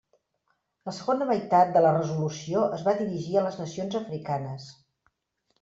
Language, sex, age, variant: Catalan, female, 50-59, Central